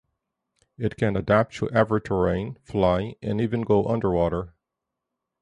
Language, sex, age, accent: English, male, 40-49, United States English